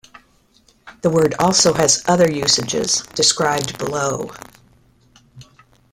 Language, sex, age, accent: English, female, 70-79, United States English